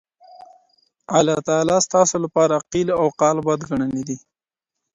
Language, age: Pashto, 19-29